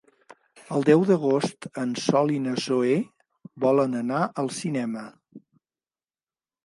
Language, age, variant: Catalan, 60-69, Central